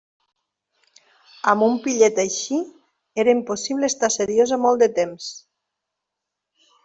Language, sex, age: Catalan, female, 50-59